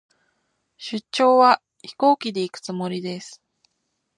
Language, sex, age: Japanese, female, 19-29